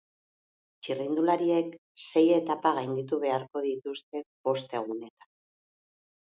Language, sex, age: Basque, female, 40-49